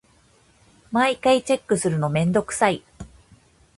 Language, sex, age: Japanese, female, 30-39